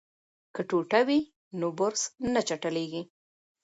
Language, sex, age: Pashto, female, 30-39